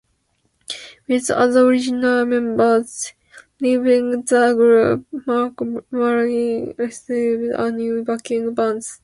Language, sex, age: English, female, 19-29